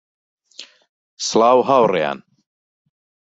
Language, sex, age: Central Kurdish, male, 40-49